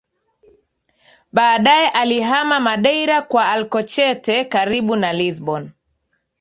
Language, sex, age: Swahili, female, 30-39